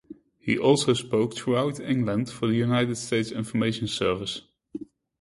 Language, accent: English, Dutch